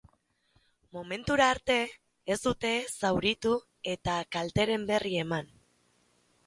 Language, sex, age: Basque, female, 19-29